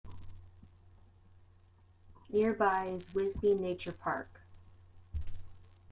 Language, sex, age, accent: English, female, 30-39, United States English